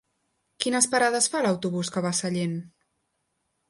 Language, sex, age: Catalan, female, 19-29